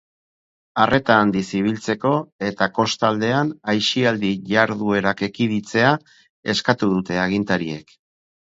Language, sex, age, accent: Basque, male, 50-59, Erdialdekoa edo Nafarra (Gipuzkoa, Nafarroa)